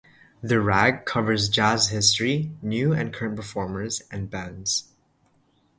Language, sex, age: English, male, under 19